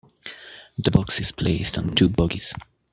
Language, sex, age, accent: English, male, 19-29, United States English